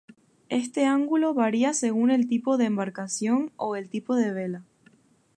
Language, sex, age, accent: Spanish, female, 19-29, España: Islas Canarias